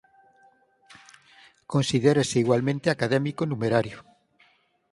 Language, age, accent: Galician, 50-59, Normativo (estándar)